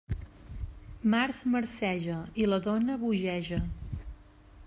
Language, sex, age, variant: Catalan, female, 40-49, Central